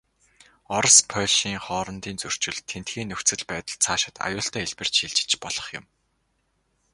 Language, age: Mongolian, 19-29